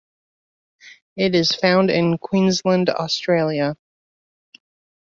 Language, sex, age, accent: English, female, 30-39, United States English